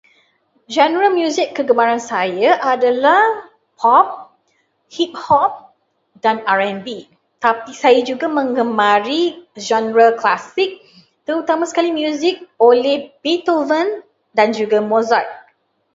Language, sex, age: Malay, female, 30-39